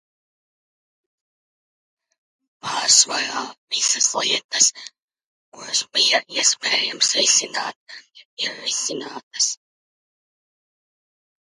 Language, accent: Latvian, bez akcenta